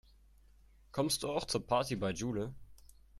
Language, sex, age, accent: German, male, under 19, Deutschland Deutsch